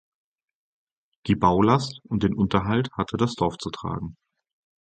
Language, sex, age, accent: German, male, 30-39, Deutschland Deutsch